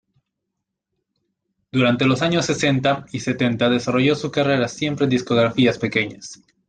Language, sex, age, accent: Spanish, male, 19-29, Andino-Pacífico: Colombia, Perú, Ecuador, oeste de Bolivia y Venezuela andina